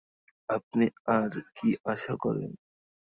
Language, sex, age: Bengali, male, 19-29